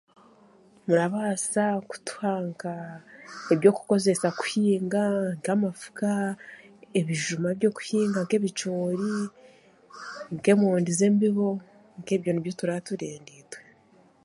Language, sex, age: Chiga, female, 19-29